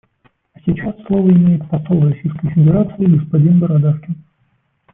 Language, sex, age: Russian, male, 30-39